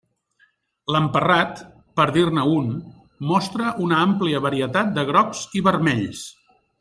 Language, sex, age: Catalan, male, 50-59